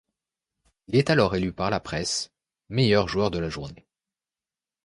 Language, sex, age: French, male, 19-29